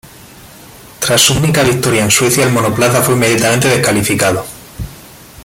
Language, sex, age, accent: Spanish, male, 30-39, España: Sur peninsular (Andalucia, Extremadura, Murcia)